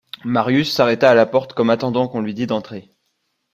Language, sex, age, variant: French, male, 19-29, Français de métropole